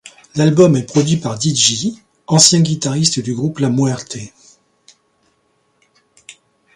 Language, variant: French, Français de métropole